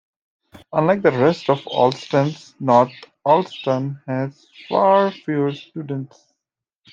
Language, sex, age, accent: English, male, 19-29, United States English